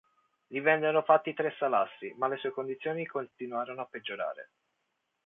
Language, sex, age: Italian, male, 40-49